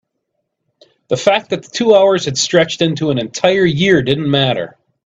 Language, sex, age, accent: English, male, 40-49, United States English